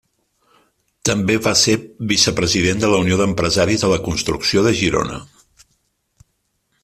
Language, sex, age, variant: Catalan, male, 50-59, Central